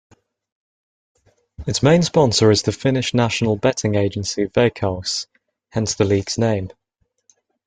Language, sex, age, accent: English, male, under 19, England English